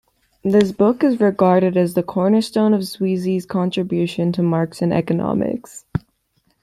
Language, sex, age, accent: English, female, under 19, United States English